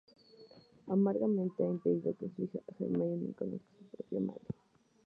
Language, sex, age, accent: Spanish, female, under 19, México